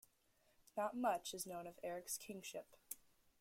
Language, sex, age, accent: English, female, under 19, United States English